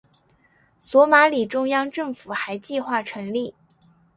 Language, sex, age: Chinese, female, 19-29